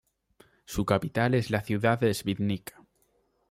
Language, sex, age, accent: Spanish, male, under 19, España: Norte peninsular (Asturias, Castilla y León, Cantabria, País Vasco, Navarra, Aragón, La Rioja, Guadalajara, Cuenca)